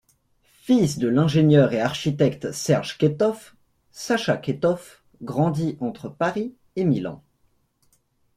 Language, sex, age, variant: French, male, 19-29, Français de métropole